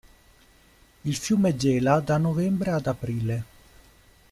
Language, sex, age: Italian, male, 30-39